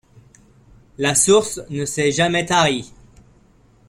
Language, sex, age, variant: French, male, 30-39, Français de métropole